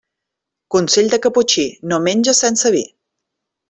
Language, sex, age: Catalan, female, 40-49